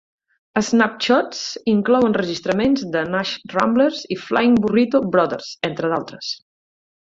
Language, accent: Catalan, Empordanès